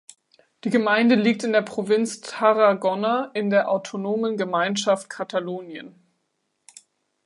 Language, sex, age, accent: German, female, 19-29, Deutschland Deutsch